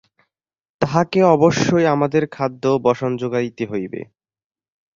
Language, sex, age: Bengali, male, 19-29